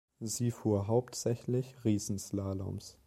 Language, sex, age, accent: German, male, 19-29, Deutschland Deutsch